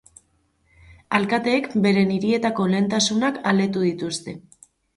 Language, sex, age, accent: Basque, female, 30-39, Mendebalekoa (Araba, Bizkaia, Gipuzkoako mendebaleko herri batzuk)